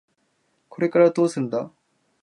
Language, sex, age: Japanese, male, 19-29